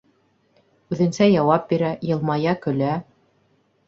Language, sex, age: Bashkir, female, 30-39